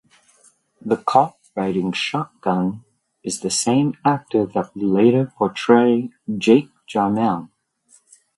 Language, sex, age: English, male, 30-39